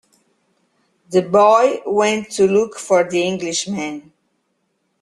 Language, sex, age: English, female, 60-69